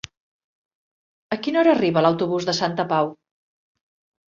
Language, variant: Catalan, Central